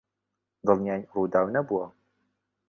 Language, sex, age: Central Kurdish, male, 19-29